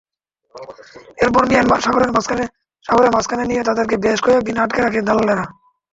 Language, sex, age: Bengali, male, 19-29